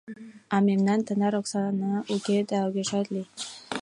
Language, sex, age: Mari, female, 19-29